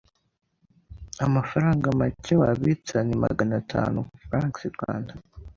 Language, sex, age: Kinyarwanda, male, under 19